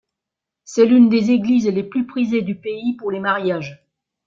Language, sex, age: French, female, 60-69